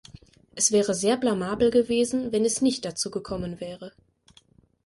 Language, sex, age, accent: German, female, 19-29, Deutschland Deutsch